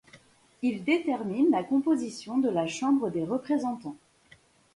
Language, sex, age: French, female, 30-39